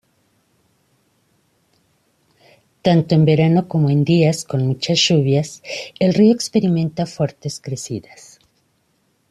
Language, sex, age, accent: Spanish, female, 50-59, México